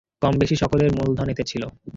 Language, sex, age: Bengali, male, 19-29